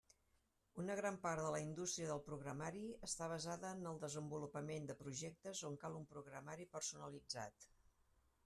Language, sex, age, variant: Catalan, female, 60-69, Central